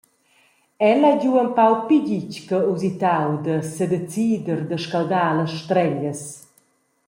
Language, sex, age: Romansh, female, 40-49